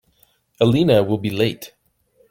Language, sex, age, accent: English, male, 30-39, Canadian English